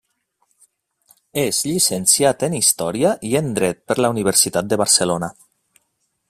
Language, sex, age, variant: Catalan, male, 30-39, Nord-Occidental